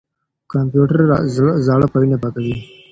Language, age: Pashto, 19-29